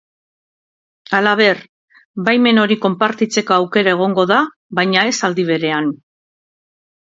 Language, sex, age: Basque, female, 40-49